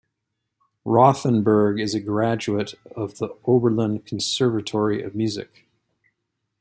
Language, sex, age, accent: English, male, 40-49, United States English